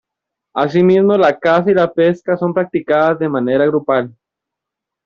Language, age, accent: Spanish, 19-29, América central